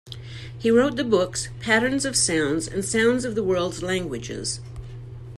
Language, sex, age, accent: English, female, 60-69, United States English